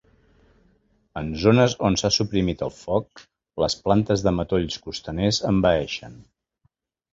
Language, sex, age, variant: Catalan, male, 50-59, Central